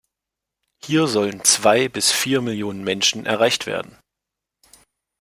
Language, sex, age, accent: German, male, 30-39, Deutschland Deutsch